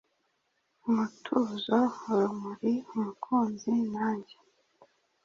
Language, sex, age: Kinyarwanda, female, 30-39